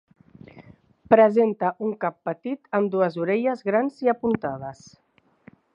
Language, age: Catalan, 40-49